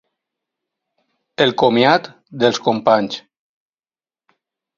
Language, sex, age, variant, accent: Catalan, male, 50-59, Valencià meridional, valencià